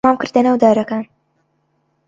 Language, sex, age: Central Kurdish, female, under 19